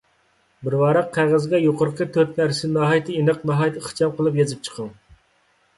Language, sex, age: Uyghur, male, 30-39